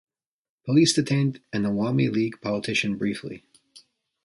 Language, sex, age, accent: English, male, 40-49, United States English